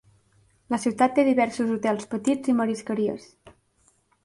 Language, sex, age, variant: Catalan, female, 19-29, Central